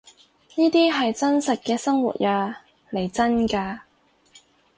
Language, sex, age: Cantonese, female, 19-29